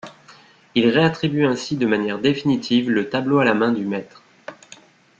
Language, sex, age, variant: French, male, 30-39, Français de métropole